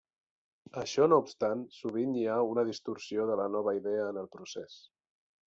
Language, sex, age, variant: Catalan, male, 30-39, Central